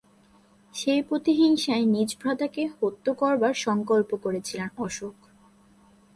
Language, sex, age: Bengali, female, 19-29